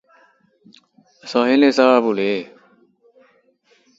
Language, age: English, 19-29